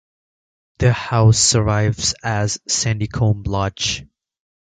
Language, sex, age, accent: English, male, 19-29, United States English